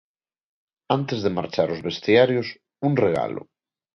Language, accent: Galician, Neofalante